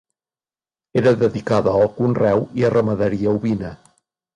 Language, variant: Catalan, Nord-Occidental